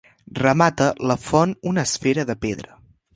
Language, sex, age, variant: Catalan, male, under 19, Central